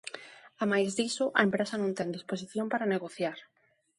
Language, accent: Galician, Neofalante